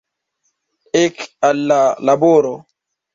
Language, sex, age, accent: Esperanto, male, 19-29, Internacia